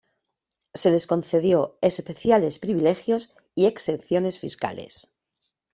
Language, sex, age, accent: Spanish, female, 50-59, España: Norte peninsular (Asturias, Castilla y León, Cantabria, País Vasco, Navarra, Aragón, La Rioja, Guadalajara, Cuenca)